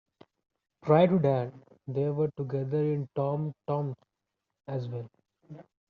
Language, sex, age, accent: English, male, 19-29, India and South Asia (India, Pakistan, Sri Lanka)